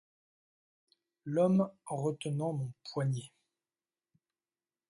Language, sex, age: French, male, 50-59